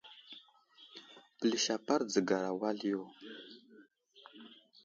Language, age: Wuzlam, 19-29